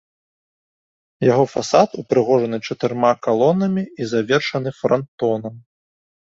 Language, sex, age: Belarusian, male, 19-29